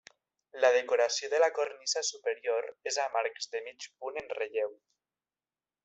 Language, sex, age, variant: Catalan, male, under 19, Septentrional